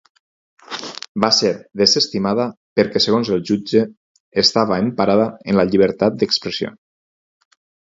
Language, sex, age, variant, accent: Catalan, male, 40-49, Valencià septentrional, valencià